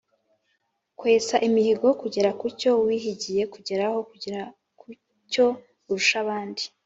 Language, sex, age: Kinyarwanda, female, 19-29